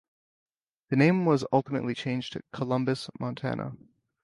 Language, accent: English, United States English